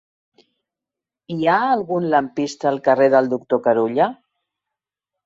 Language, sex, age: Catalan, female, 50-59